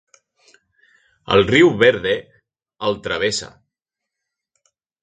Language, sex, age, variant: Catalan, male, 30-39, Central